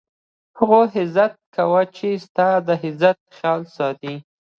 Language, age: Pashto, under 19